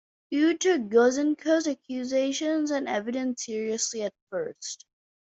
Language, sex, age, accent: English, male, under 19, United States English